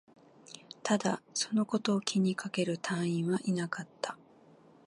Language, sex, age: Japanese, female, 50-59